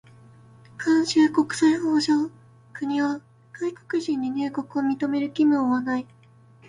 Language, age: Japanese, 19-29